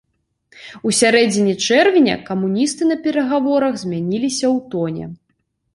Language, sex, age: Belarusian, female, 19-29